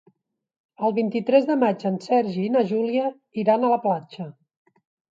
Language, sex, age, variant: Catalan, female, 40-49, Central